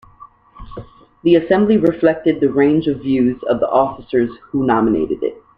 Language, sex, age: English, female, 19-29